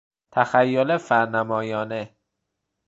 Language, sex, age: Persian, male, 19-29